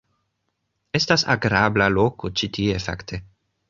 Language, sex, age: Esperanto, male, 19-29